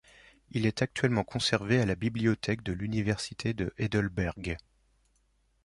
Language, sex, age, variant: French, male, 30-39, Français de métropole